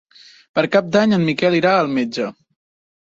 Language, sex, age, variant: Catalan, male, under 19, Central